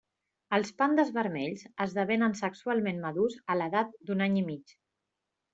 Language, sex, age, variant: Catalan, female, 40-49, Central